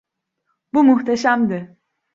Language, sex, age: Turkish, female, 30-39